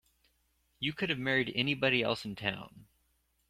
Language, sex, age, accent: English, male, 19-29, United States English